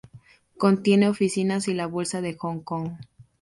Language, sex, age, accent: Spanish, female, 19-29, México